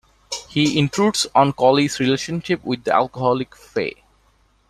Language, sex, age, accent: English, male, 19-29, India and South Asia (India, Pakistan, Sri Lanka)